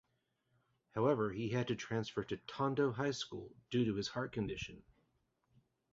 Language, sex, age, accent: English, male, 40-49, United States English